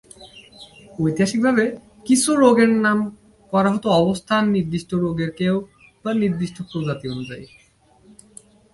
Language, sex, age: Bengali, male, 19-29